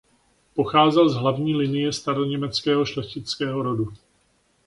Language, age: Czech, 40-49